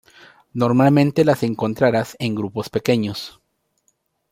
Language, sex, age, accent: Spanish, male, 30-39, América central